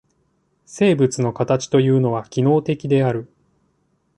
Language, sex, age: Japanese, male, 30-39